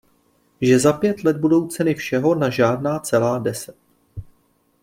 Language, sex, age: Czech, male, 30-39